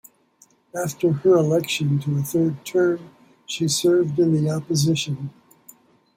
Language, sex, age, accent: English, male, 70-79, United States English